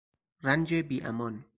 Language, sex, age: Persian, male, 30-39